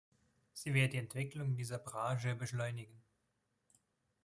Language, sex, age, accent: German, male, 19-29, Schweizerdeutsch